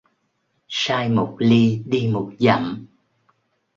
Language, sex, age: Vietnamese, male, 60-69